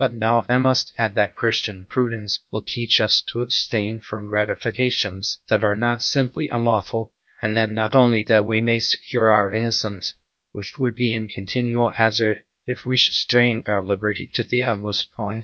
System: TTS, GlowTTS